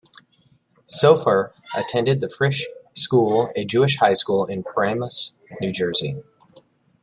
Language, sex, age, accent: English, male, 40-49, United States English